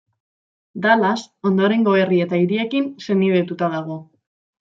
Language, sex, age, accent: Basque, female, 19-29, Mendebalekoa (Araba, Bizkaia, Gipuzkoako mendebaleko herri batzuk)